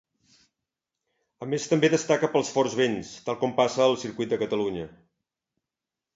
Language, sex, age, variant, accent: Catalan, male, 50-59, Central, central